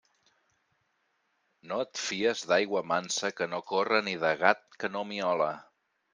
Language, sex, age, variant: Catalan, male, 40-49, Central